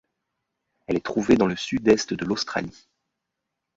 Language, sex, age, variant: French, male, 30-39, Français de métropole